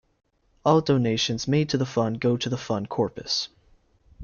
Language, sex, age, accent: English, male, under 19, United States English